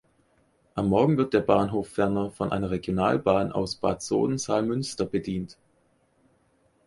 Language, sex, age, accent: German, male, 30-39, Deutschland Deutsch